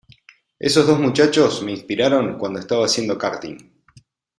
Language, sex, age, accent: Spanish, male, 40-49, Rioplatense: Argentina, Uruguay, este de Bolivia, Paraguay